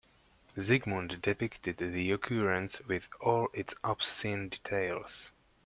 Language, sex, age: English, male, 30-39